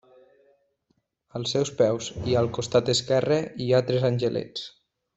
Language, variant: Catalan, Nord-Occidental